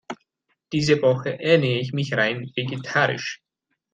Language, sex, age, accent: German, male, 40-49, Deutschland Deutsch